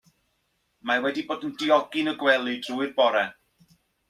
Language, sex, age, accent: Welsh, male, 40-49, Y Deyrnas Unedig Cymraeg